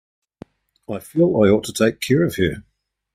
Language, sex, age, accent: English, male, 40-49, New Zealand English